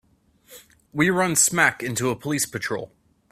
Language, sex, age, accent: English, male, 19-29, United States English